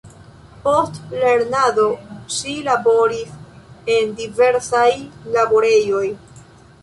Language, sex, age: Esperanto, female, 19-29